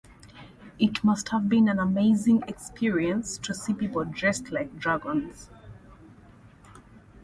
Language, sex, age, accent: English, female, 30-39, England English